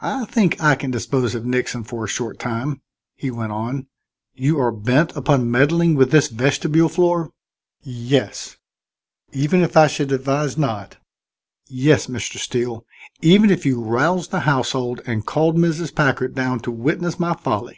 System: none